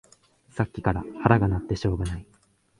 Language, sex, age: Japanese, male, 19-29